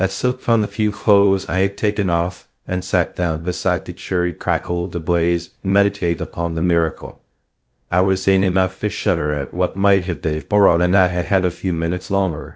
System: TTS, VITS